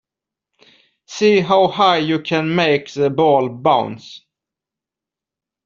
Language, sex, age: English, male, 40-49